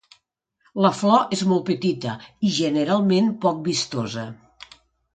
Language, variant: Catalan, Nord-Occidental